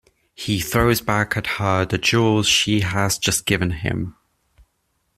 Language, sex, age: English, male, 19-29